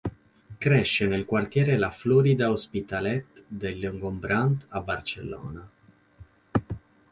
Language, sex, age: Italian, male, 19-29